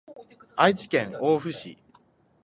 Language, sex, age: Japanese, male, 19-29